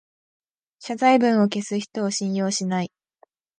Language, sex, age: Japanese, female, 19-29